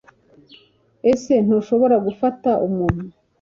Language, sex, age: Kinyarwanda, female, 40-49